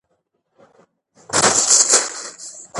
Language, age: Pashto, 19-29